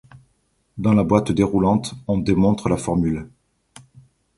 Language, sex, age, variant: French, male, 40-49, Français de métropole